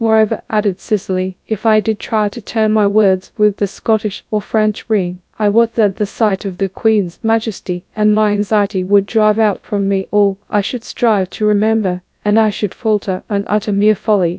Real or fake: fake